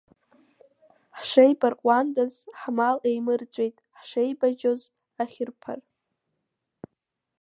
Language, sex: Abkhazian, female